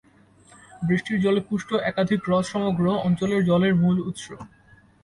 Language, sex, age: Bengali, male, 19-29